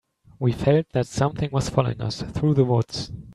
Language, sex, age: English, male, 19-29